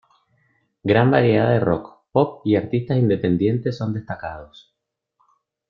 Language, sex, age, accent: Spanish, male, 40-49, España: Islas Canarias